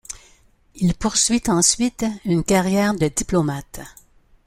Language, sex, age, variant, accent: French, female, 70-79, Français d'Amérique du Nord, Français du Canada